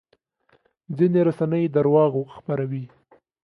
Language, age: Pashto, 19-29